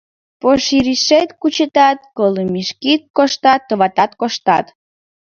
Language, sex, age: Mari, female, 19-29